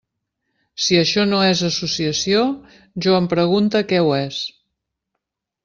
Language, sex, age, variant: Catalan, female, 50-59, Central